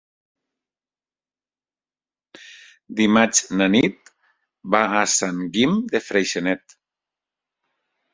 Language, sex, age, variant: Catalan, male, 30-39, Septentrional